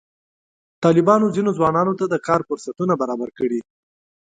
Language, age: Pashto, 19-29